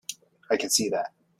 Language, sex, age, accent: English, male, 30-39, Canadian English